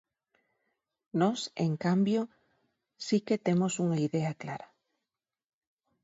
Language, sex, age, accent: Galician, female, 40-49, Normativo (estándar)